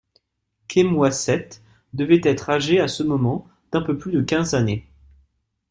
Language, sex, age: French, male, 19-29